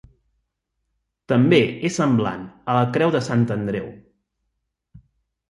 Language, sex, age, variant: Catalan, male, 30-39, Central